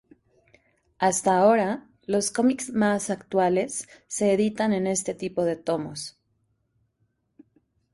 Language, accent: Spanish, México